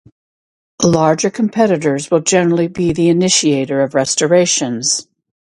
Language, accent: English, United States English